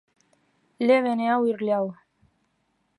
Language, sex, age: Spanish, female, under 19